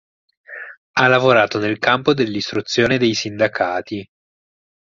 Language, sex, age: Italian, male, 19-29